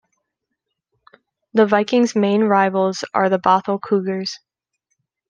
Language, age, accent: English, 19-29, United States English